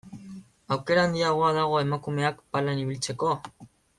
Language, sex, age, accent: Basque, male, 19-29, Mendebalekoa (Araba, Bizkaia, Gipuzkoako mendebaleko herri batzuk)